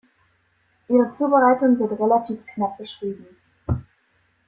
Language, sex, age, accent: German, female, under 19, Deutschland Deutsch